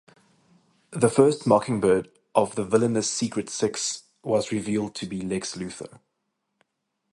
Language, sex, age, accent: English, male, 30-39, Southern African (South Africa, Zimbabwe, Namibia)